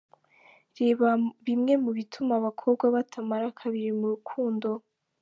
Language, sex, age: Kinyarwanda, female, 19-29